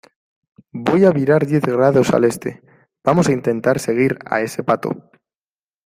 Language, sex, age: Spanish, male, 19-29